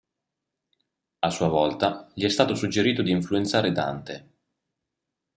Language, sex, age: Italian, male, 30-39